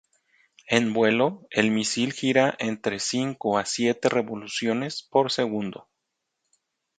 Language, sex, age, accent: Spanish, male, 40-49, México